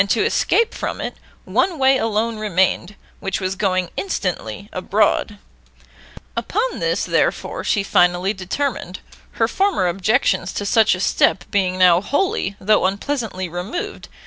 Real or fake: real